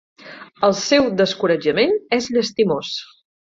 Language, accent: Catalan, Empordanès